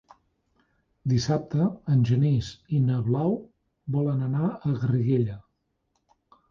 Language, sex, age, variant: Catalan, male, 40-49, Nord-Occidental